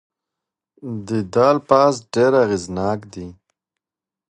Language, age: Pashto, 19-29